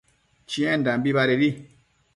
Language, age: Matsés, 40-49